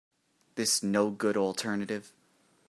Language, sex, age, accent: English, male, 19-29, United States English